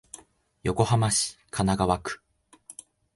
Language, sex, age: Japanese, male, under 19